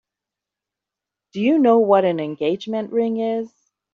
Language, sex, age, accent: English, female, 60-69, United States English